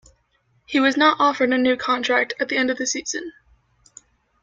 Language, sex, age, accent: English, female, 19-29, United States English